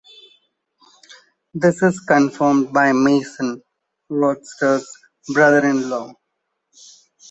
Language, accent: English, India and South Asia (India, Pakistan, Sri Lanka)